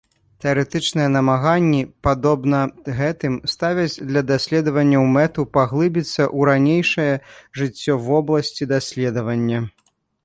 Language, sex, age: Belarusian, male, 30-39